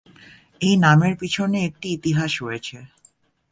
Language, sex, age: Bengali, male, 19-29